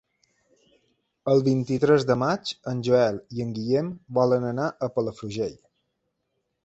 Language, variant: Catalan, Balear